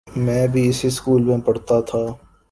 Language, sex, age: Urdu, male, 19-29